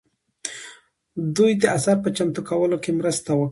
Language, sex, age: Pashto, female, 30-39